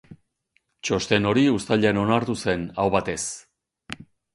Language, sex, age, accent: Basque, male, 50-59, Erdialdekoa edo Nafarra (Gipuzkoa, Nafarroa)